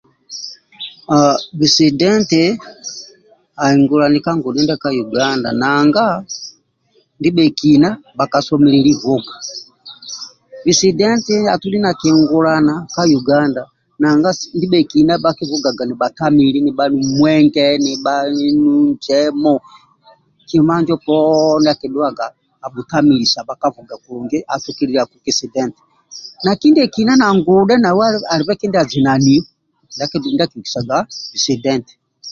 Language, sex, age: Amba (Uganda), male, 60-69